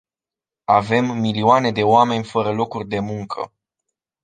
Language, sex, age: Romanian, male, 19-29